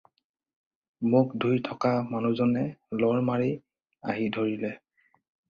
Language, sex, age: Assamese, male, 19-29